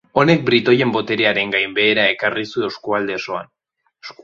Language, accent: Basque, Erdialdekoa edo Nafarra (Gipuzkoa, Nafarroa)